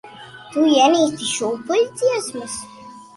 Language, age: Latvian, 60-69